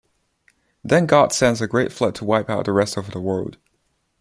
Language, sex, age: English, male, under 19